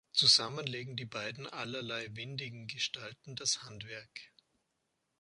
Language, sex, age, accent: German, male, 50-59, Österreichisches Deutsch